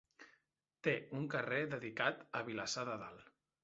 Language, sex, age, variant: Catalan, male, 30-39, Central